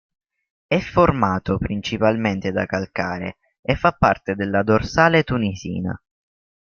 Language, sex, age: Italian, male, under 19